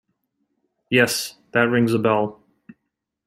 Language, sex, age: English, male, 30-39